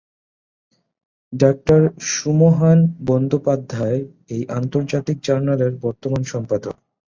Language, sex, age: Bengali, male, 19-29